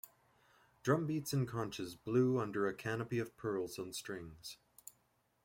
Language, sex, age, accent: English, male, 30-39, Canadian English